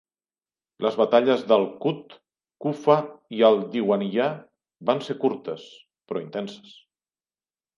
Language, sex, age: Catalan, male, 40-49